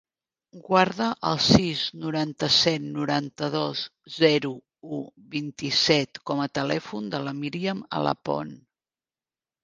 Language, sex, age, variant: Catalan, female, 50-59, Central